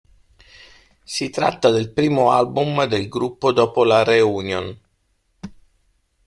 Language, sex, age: Italian, male, 50-59